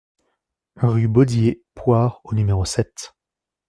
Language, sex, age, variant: French, male, 19-29, Français de métropole